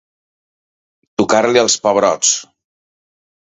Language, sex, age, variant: Catalan, male, 40-49, Central